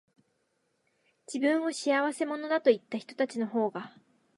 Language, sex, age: Japanese, female, 19-29